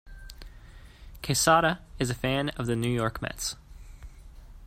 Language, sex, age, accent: English, male, 19-29, United States English